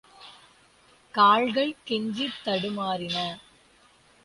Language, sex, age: Tamil, female, 19-29